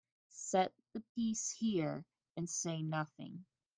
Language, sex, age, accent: English, female, 19-29, United States English